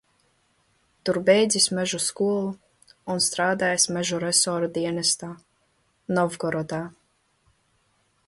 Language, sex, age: Latvian, female, 19-29